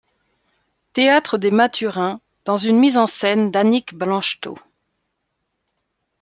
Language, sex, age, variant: French, female, 30-39, Français de métropole